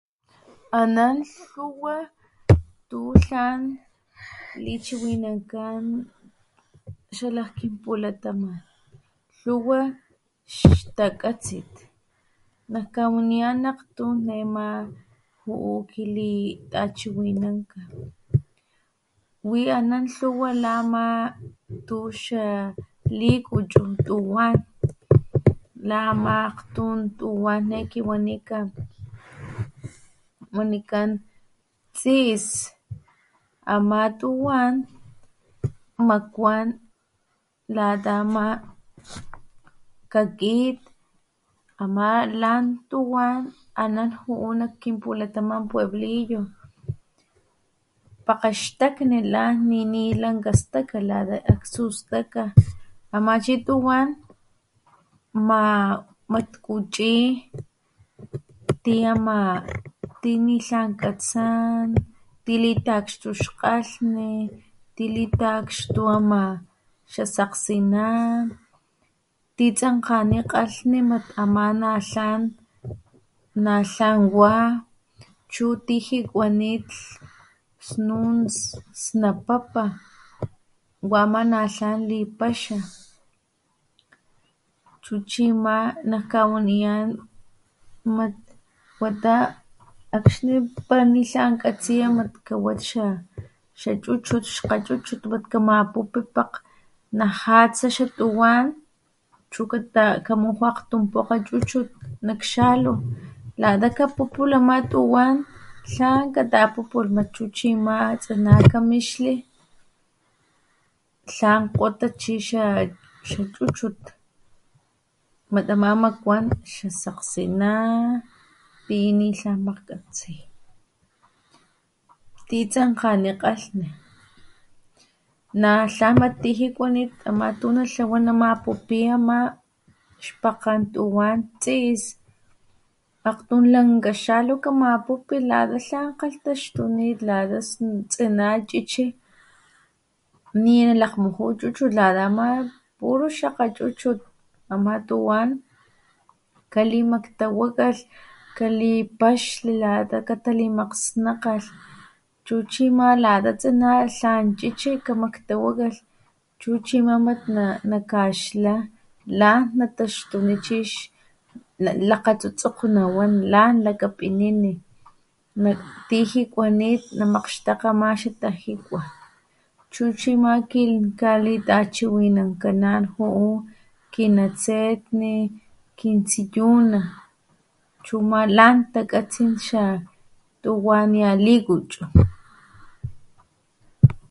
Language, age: Papantla Totonac, 30-39